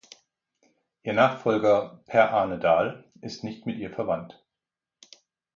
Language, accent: German, Deutschland Deutsch